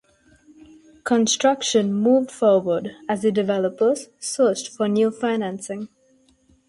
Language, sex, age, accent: English, female, under 19, India and South Asia (India, Pakistan, Sri Lanka)